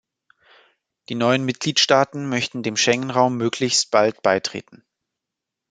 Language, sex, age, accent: German, male, 19-29, Deutschland Deutsch